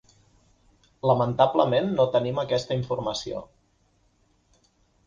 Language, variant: Catalan, Central